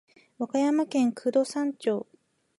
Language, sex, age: Japanese, female, 19-29